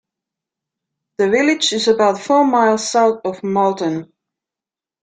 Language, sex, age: English, female, 40-49